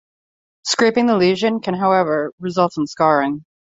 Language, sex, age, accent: English, female, 30-39, United States English